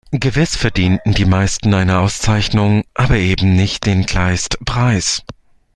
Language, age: German, 30-39